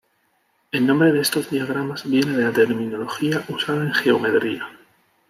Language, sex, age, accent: Spanish, male, 30-39, España: Sur peninsular (Andalucia, Extremadura, Murcia)